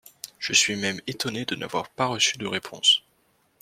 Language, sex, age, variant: French, male, under 19, Français de métropole